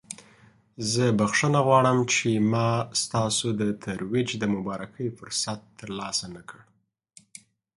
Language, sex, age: Pashto, male, 30-39